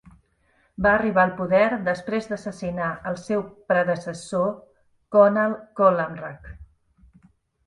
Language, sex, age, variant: Catalan, female, 50-59, Central